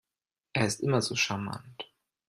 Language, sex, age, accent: German, male, 30-39, Deutschland Deutsch